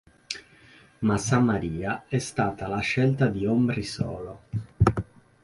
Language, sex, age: Italian, male, 19-29